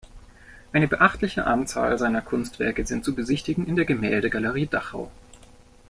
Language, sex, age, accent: German, male, 19-29, Deutschland Deutsch